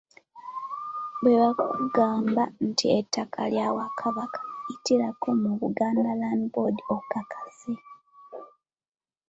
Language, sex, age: Ganda, female, under 19